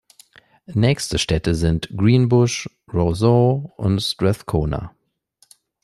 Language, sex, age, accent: German, male, 19-29, Deutschland Deutsch